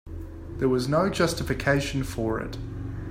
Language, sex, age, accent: English, male, 19-29, Australian English